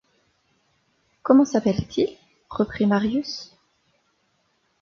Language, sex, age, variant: French, female, 30-39, Français de métropole